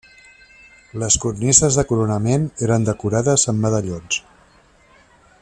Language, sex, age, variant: Catalan, male, 50-59, Central